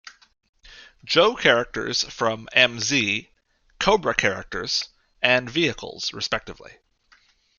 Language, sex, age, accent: English, male, 30-39, Canadian English